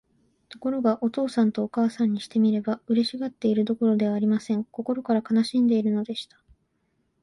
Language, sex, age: Japanese, female, 19-29